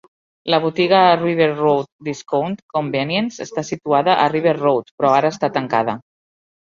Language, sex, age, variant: Catalan, female, 40-49, Central